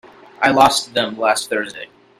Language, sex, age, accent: English, male, 19-29, United States English